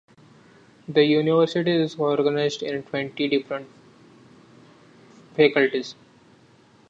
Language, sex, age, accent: English, male, 19-29, India and South Asia (India, Pakistan, Sri Lanka)